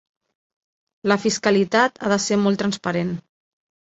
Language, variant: Catalan, Central